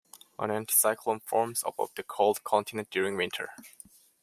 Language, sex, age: English, male, 19-29